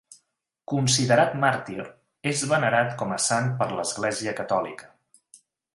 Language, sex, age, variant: Catalan, male, 40-49, Central